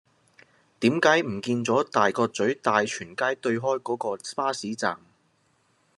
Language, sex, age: Cantonese, male, 19-29